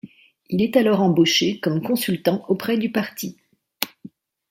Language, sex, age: French, female, 60-69